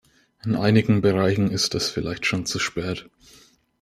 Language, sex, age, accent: German, male, 19-29, Deutschland Deutsch